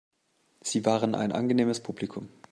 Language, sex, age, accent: German, male, 19-29, Deutschland Deutsch